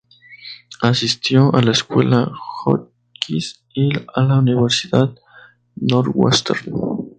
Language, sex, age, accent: Spanish, male, 19-29, México